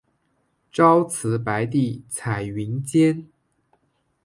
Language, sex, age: Chinese, male, 19-29